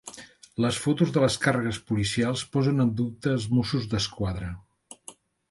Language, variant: Catalan, Central